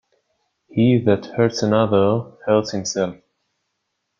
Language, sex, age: English, male, 19-29